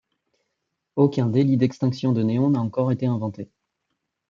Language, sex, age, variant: French, male, 30-39, Français de métropole